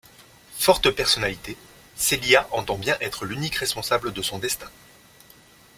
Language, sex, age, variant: French, male, 30-39, Français de métropole